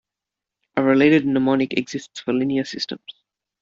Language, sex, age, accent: English, male, 19-29, Australian English